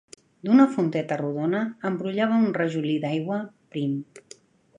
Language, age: Catalan, 50-59